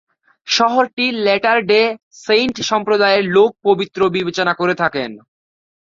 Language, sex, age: Bengali, male, 19-29